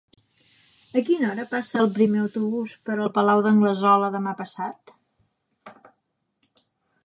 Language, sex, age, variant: Catalan, female, 60-69, Central